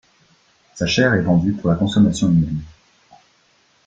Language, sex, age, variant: French, male, 19-29, Français de métropole